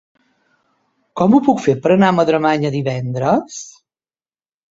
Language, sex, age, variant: Catalan, female, 50-59, Central